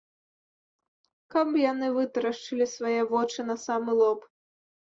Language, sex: Belarusian, female